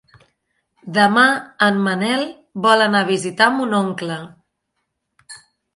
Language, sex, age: Catalan, female, 30-39